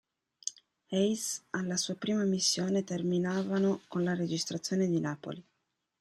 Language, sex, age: Italian, female, 30-39